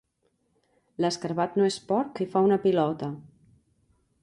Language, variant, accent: Catalan, Central, central